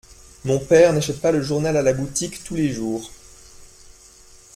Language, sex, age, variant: French, male, 19-29, Français de métropole